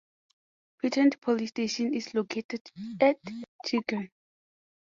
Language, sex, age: English, female, 19-29